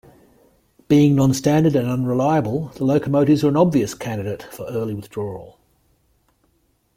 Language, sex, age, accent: English, male, 50-59, Australian English